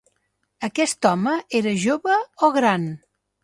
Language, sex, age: Catalan, female, 50-59